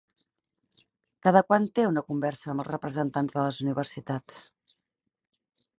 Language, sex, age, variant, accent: Catalan, female, 40-49, Central, Camp de Tarragona